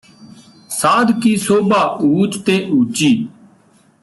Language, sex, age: Punjabi, male, 30-39